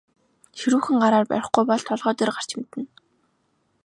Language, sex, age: Mongolian, female, 19-29